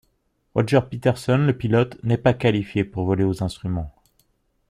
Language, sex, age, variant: French, male, 40-49, Français de métropole